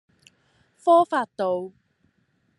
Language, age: Cantonese, 19-29